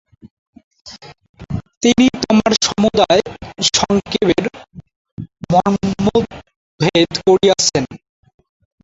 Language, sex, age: Bengali, male, 19-29